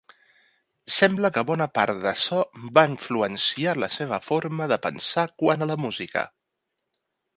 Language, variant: Catalan, Central